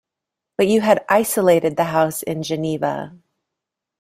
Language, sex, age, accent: English, female, 40-49, United States English